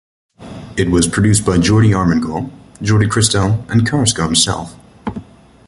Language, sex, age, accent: English, male, 19-29, United States English